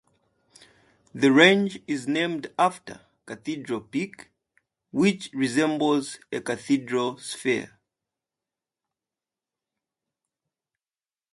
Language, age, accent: English, 19-29, United States English; England English